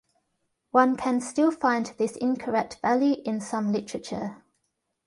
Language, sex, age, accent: English, female, 30-39, Australian English